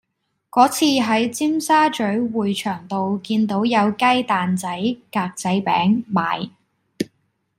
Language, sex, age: Cantonese, female, 19-29